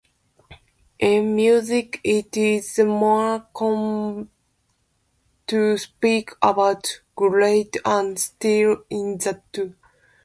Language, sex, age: English, female, 30-39